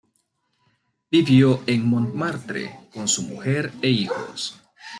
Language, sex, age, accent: Spanish, male, 19-29, América central